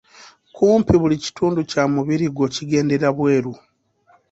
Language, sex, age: Ganda, male, 30-39